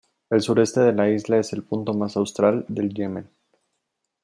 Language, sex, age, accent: Spanish, female, 60-69, México